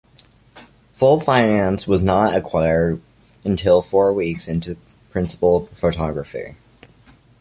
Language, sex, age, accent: English, male, under 19, United States English